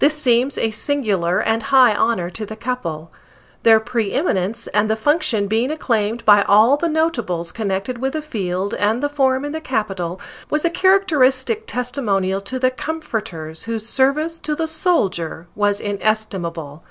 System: none